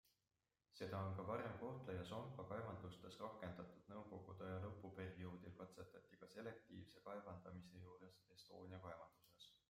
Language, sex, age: Estonian, male, 30-39